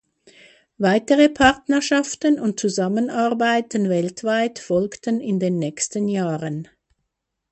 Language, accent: German, Schweizerdeutsch